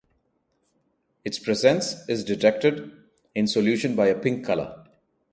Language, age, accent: English, 30-39, India and South Asia (India, Pakistan, Sri Lanka)